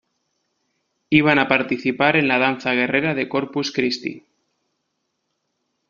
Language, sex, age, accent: Spanish, male, 30-39, España: Norte peninsular (Asturias, Castilla y León, Cantabria, País Vasco, Navarra, Aragón, La Rioja, Guadalajara, Cuenca)